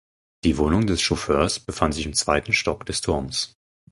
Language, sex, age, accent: German, male, 19-29, Deutschland Deutsch